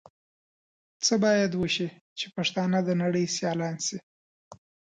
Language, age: Pashto, 30-39